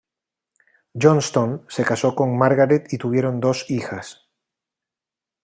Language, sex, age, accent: Spanish, male, 40-49, España: Islas Canarias